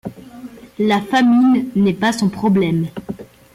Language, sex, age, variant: French, male, under 19, Français de métropole